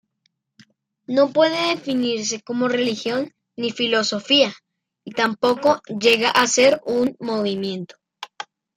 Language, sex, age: Spanish, male, under 19